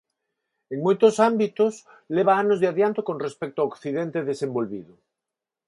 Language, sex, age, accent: Galician, male, 50-59, Neofalante